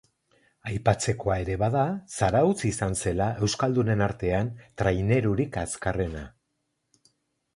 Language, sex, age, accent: Basque, male, 60-69, Erdialdekoa edo Nafarra (Gipuzkoa, Nafarroa)